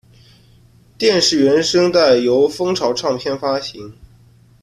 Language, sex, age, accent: Chinese, male, 19-29, 出生地：江苏省